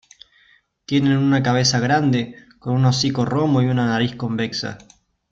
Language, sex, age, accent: Spanish, male, 19-29, Rioplatense: Argentina, Uruguay, este de Bolivia, Paraguay